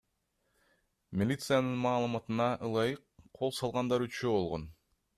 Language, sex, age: Kyrgyz, male, 19-29